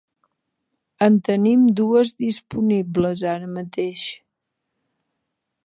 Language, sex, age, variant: Catalan, female, 50-59, Central